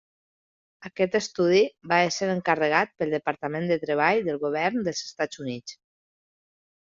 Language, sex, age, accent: Catalan, female, 30-39, valencià